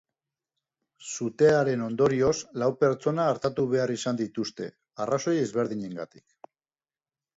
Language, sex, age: Basque, male, 40-49